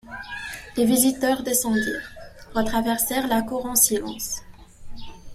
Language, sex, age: French, female, under 19